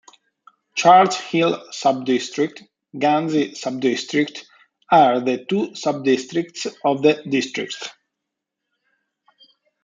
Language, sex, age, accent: English, male, 40-49, United States English